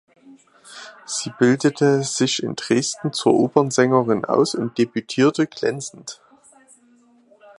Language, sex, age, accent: German, male, 30-39, Deutschland Deutsch